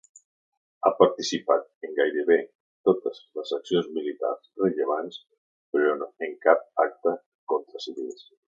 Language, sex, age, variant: Catalan, male, 70-79, Central